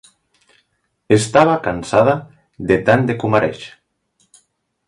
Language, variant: Catalan, Central